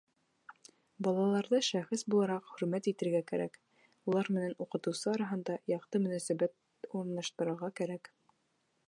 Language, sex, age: Bashkir, female, 19-29